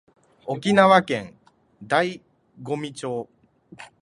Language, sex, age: Japanese, male, 19-29